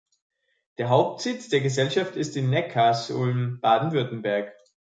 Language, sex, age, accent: German, male, 30-39, Österreichisches Deutsch